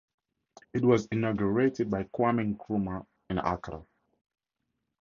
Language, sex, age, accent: English, male, 30-39, Southern African (South Africa, Zimbabwe, Namibia)